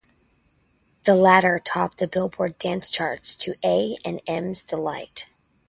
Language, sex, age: English, female, 30-39